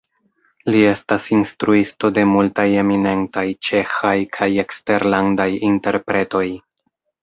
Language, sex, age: Esperanto, male, 30-39